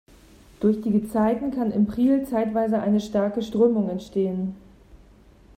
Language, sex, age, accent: German, female, 40-49, Deutschland Deutsch